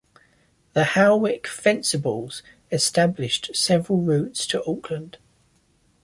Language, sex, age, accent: English, male, 30-39, England English